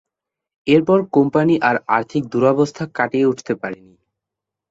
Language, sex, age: Bengali, male, 19-29